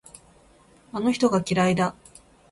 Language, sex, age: Japanese, female, 30-39